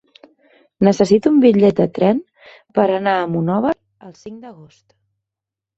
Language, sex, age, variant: Catalan, female, 30-39, Central